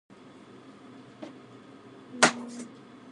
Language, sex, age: English, female, under 19